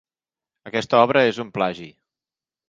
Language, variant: Catalan, Central